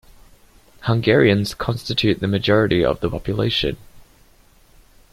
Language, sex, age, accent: English, male, 19-29, Australian English